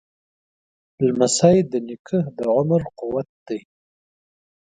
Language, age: Pashto, 19-29